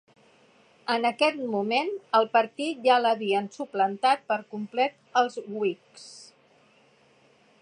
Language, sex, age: Catalan, female, 60-69